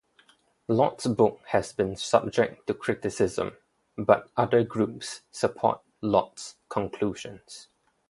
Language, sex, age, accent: English, male, 19-29, Singaporean English